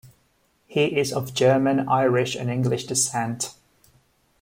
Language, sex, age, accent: English, male, 19-29, England English